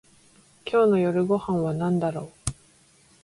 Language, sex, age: Japanese, female, 19-29